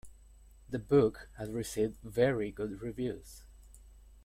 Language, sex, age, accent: English, male, 19-29, United States English